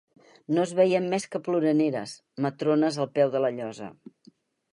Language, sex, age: Catalan, female, 60-69